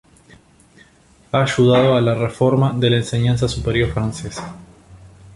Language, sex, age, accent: Spanish, male, 19-29, Rioplatense: Argentina, Uruguay, este de Bolivia, Paraguay